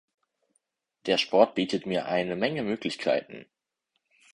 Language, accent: German, Deutschland Deutsch